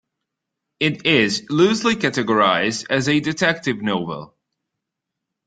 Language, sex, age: English, male, 19-29